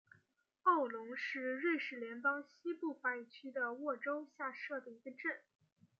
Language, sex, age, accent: Chinese, female, 19-29, 出生地：黑龙江省